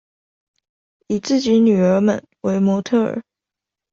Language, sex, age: Chinese, female, under 19